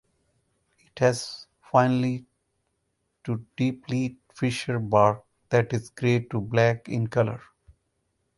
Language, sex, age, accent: English, male, 50-59, India and South Asia (India, Pakistan, Sri Lanka)